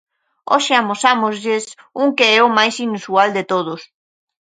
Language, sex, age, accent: Galician, female, 30-39, Central (gheada)